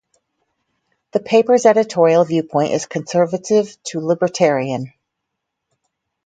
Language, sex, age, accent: English, female, 60-69, United States English